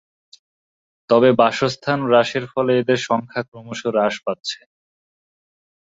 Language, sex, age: Bengali, male, 19-29